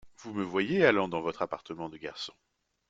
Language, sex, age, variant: French, male, 30-39, Français de métropole